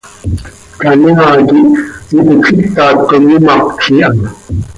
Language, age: Seri, 40-49